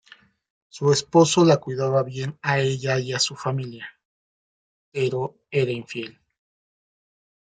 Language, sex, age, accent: Spanish, male, 40-49, México